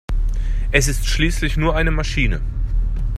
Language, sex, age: German, male, 30-39